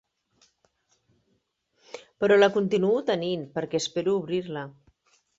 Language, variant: Catalan, Central